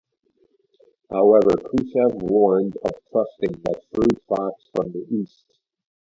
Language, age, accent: English, 40-49, United States English